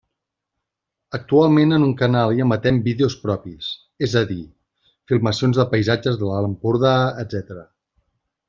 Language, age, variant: Catalan, 40-49, Central